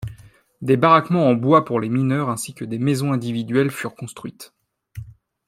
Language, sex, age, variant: French, male, 19-29, Français de métropole